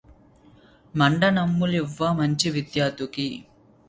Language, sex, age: Telugu, male, 19-29